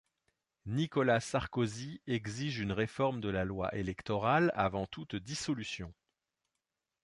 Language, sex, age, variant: French, male, 40-49, Français de métropole